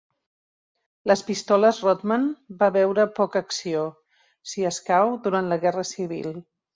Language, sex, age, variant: Catalan, female, 50-59, Central